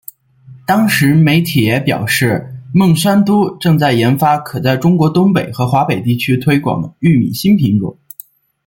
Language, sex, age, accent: Chinese, male, 19-29, 出生地：山西省